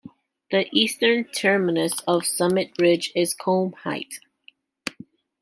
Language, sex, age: English, female, 19-29